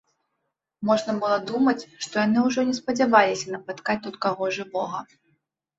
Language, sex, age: Belarusian, female, 19-29